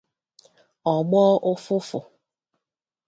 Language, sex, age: Igbo, female, 30-39